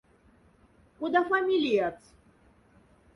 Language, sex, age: Moksha, female, 40-49